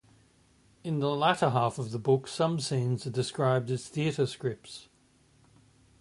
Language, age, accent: English, 40-49, Australian English